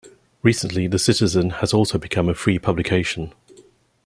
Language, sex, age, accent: English, male, 50-59, England English